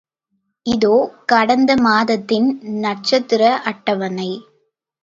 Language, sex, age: Tamil, female, under 19